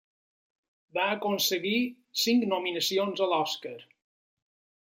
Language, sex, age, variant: Catalan, male, 40-49, Balear